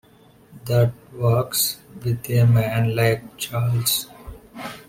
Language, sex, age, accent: English, male, 19-29, India and South Asia (India, Pakistan, Sri Lanka)